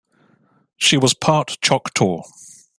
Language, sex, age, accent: English, male, 30-39, England English